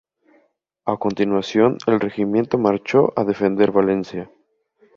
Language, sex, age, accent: Spanish, male, 19-29, México